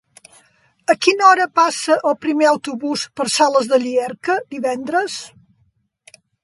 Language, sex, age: Catalan, female, 60-69